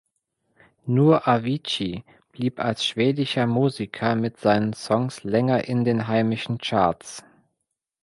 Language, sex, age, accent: German, male, 30-39, Deutschland Deutsch